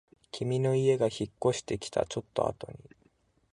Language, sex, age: Japanese, male, 19-29